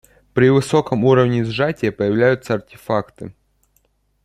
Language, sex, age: Russian, male, under 19